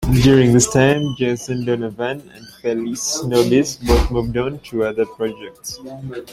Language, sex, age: English, male, 19-29